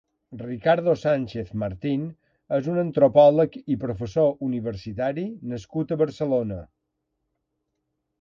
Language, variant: Catalan, Balear